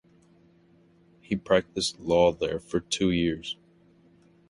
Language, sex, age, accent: English, male, 19-29, United States English